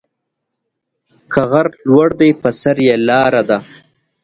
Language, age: Pashto, 19-29